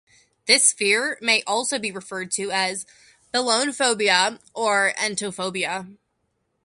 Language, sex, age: English, female, under 19